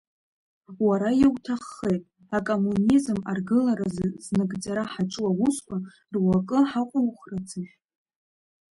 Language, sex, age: Abkhazian, female, under 19